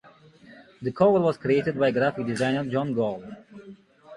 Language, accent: English, United States English; England English